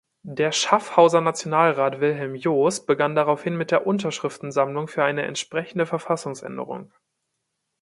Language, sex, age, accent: German, male, 19-29, Deutschland Deutsch